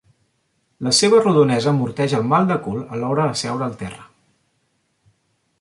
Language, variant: Catalan, Central